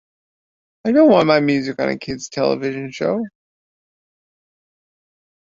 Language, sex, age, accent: English, male, 40-49, Canadian English